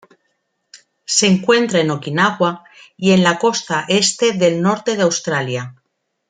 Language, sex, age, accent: Spanish, female, 40-49, España: Norte peninsular (Asturias, Castilla y León, Cantabria, País Vasco, Navarra, Aragón, La Rioja, Guadalajara, Cuenca)